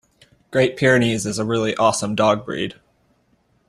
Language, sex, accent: English, male, United States English